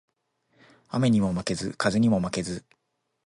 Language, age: Japanese, 19-29